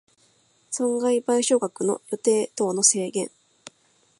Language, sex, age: Japanese, female, 19-29